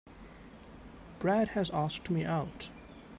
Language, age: English, 30-39